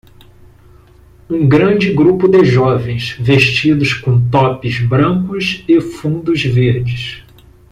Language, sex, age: Portuguese, male, 40-49